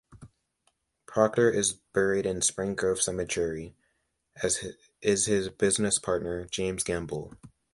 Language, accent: English, United States English